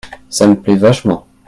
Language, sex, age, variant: French, male, 19-29, Français de métropole